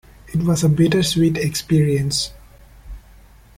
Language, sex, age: English, male, 19-29